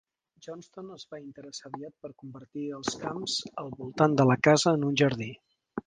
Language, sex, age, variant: Catalan, male, 50-59, Central